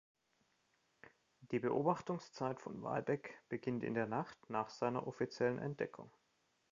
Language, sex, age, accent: German, male, 30-39, Deutschland Deutsch